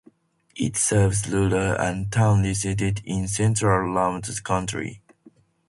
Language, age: English, under 19